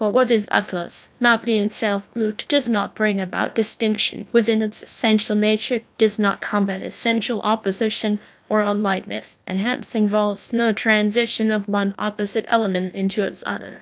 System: TTS, GlowTTS